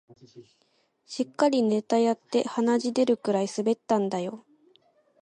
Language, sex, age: Japanese, female, 19-29